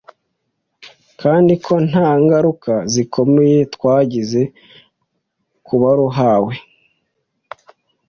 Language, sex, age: Kinyarwanda, male, 19-29